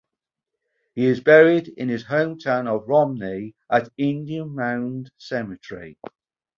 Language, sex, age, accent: English, male, 40-49, England English